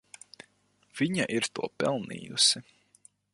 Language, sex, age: Latvian, male, 19-29